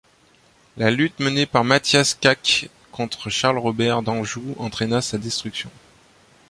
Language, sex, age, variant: French, male, 30-39, Français de métropole